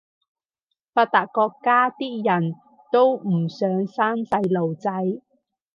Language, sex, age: Cantonese, female, 30-39